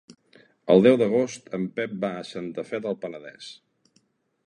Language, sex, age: Catalan, male, 40-49